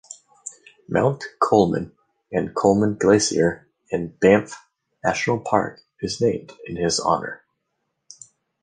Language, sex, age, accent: English, male, 30-39, United States English